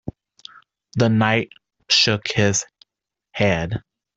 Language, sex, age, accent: English, male, 30-39, United States English